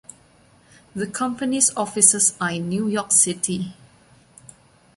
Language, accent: English, Malaysian English